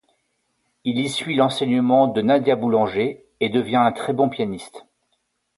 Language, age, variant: French, 60-69, Français de métropole